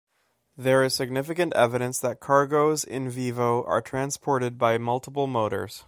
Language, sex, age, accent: English, male, 19-29, Canadian English